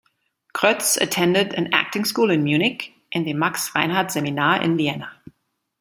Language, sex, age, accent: English, female, 40-49, United States English